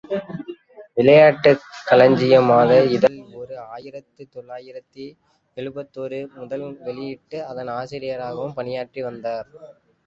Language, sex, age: Tamil, male, 19-29